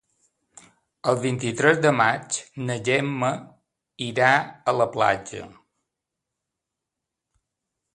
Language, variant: Catalan, Balear